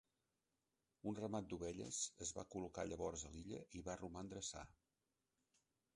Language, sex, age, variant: Catalan, male, 60-69, Central